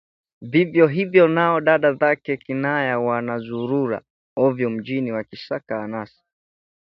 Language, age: Swahili, 19-29